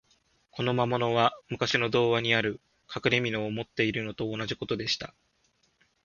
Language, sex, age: Japanese, male, 19-29